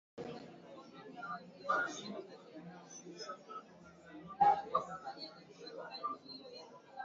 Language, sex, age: Swahili, female, 19-29